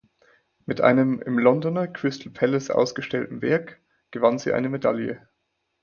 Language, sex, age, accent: German, male, 19-29, Deutschland Deutsch; Österreichisches Deutsch